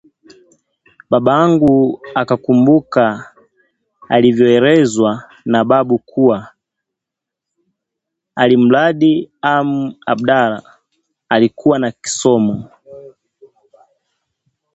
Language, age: Swahili, 19-29